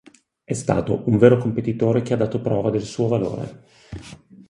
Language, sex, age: Italian, male, 40-49